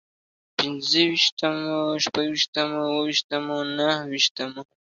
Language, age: Pashto, 19-29